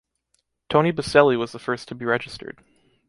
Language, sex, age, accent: English, male, 19-29, United States English